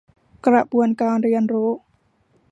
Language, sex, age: Thai, female, 19-29